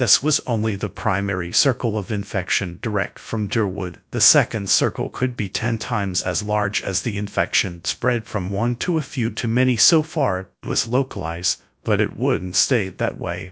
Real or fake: fake